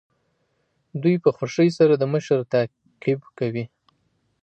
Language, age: Pashto, 30-39